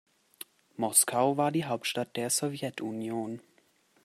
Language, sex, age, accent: German, male, under 19, Deutschland Deutsch